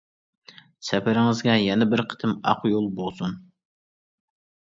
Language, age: Uyghur, 19-29